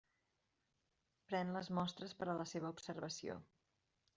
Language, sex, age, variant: Catalan, female, 30-39, Central